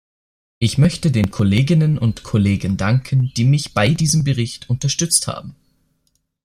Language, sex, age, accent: German, male, 19-29, Österreichisches Deutsch